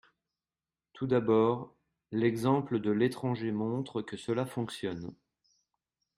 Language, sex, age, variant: French, male, 30-39, Français de métropole